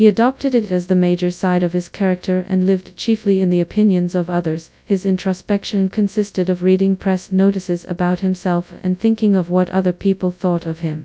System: TTS, FastPitch